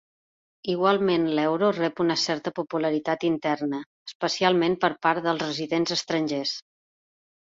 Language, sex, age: Catalan, female, 40-49